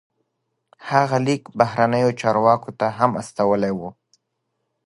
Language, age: Pashto, 30-39